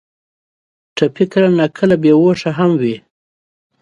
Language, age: Pashto, 40-49